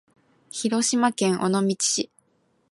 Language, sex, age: Japanese, female, 19-29